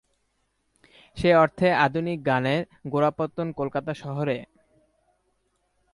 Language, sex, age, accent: Bengali, male, 19-29, Standard Bengali